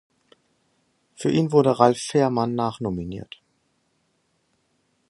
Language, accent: German, Norddeutsch